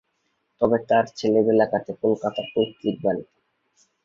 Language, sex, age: Bengali, male, 19-29